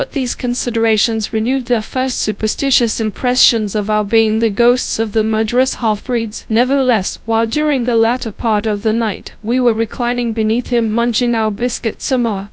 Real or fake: fake